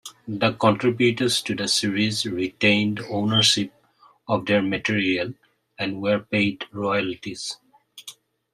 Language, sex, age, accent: English, male, 50-59, India and South Asia (India, Pakistan, Sri Lanka)